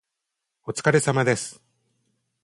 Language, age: Japanese, 60-69